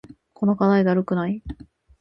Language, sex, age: Japanese, female, 19-29